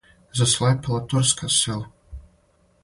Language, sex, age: Serbian, male, 19-29